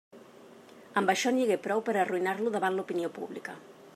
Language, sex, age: Catalan, female, 40-49